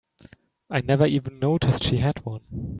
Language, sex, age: English, male, 19-29